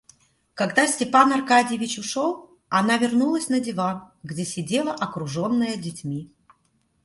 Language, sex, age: Russian, female, 40-49